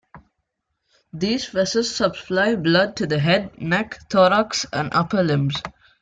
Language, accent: English, India and South Asia (India, Pakistan, Sri Lanka)